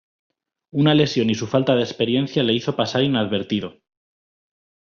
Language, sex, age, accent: Spanish, male, 19-29, España: Centro-Sur peninsular (Madrid, Toledo, Castilla-La Mancha)